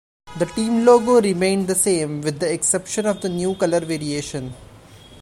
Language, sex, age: English, male, 19-29